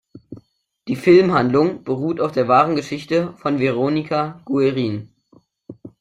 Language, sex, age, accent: German, male, under 19, Deutschland Deutsch